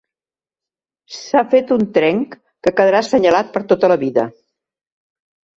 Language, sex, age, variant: Catalan, female, 70-79, Central